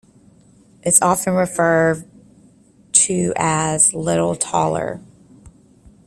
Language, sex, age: English, female, 30-39